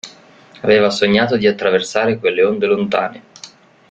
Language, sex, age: Italian, male, 19-29